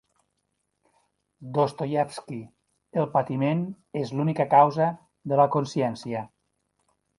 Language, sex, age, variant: Catalan, male, 50-59, Nord-Occidental